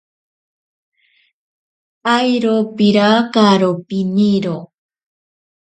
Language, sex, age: Ashéninka Perené, female, 40-49